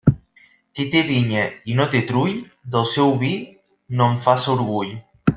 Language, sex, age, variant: Catalan, male, 30-39, Nord-Occidental